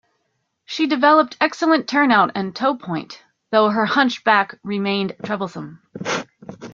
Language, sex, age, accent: English, female, 40-49, United States English